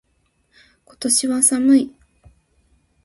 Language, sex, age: Japanese, female, 19-29